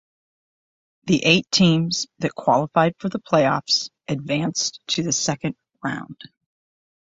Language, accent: English, United States English